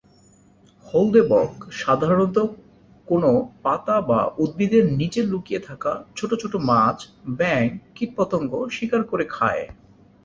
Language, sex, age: Bengali, male, 30-39